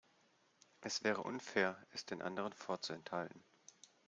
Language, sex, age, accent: German, male, 30-39, Deutschland Deutsch